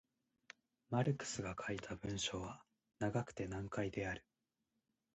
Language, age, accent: Japanese, 19-29, 標準語